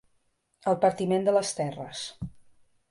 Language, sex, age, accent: Catalan, female, 40-49, balear; central